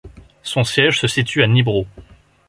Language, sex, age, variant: French, male, 19-29, Français de métropole